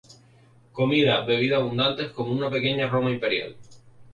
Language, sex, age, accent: Spanish, male, 19-29, España: Islas Canarias